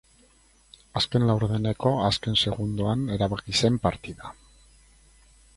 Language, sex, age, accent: Basque, male, 50-59, Erdialdekoa edo Nafarra (Gipuzkoa, Nafarroa)